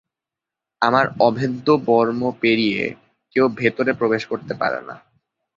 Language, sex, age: Bengali, male, 19-29